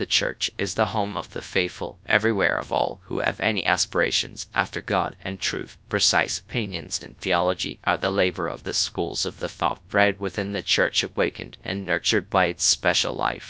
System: TTS, GradTTS